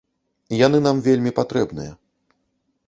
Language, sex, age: Belarusian, male, 40-49